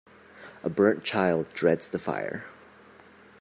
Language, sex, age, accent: English, male, 19-29, United States English